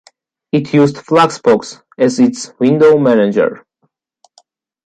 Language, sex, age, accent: English, male, 19-29, United States English